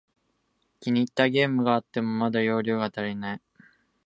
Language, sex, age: Japanese, male, under 19